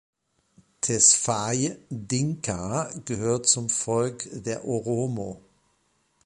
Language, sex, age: German, male, 40-49